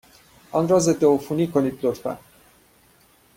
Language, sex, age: Persian, male, 30-39